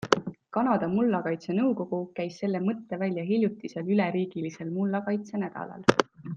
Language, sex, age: Estonian, female, 19-29